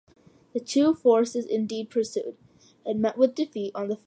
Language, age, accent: English, under 19, United States English